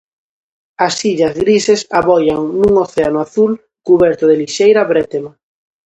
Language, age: Galician, under 19